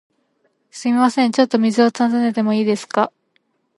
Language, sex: Japanese, female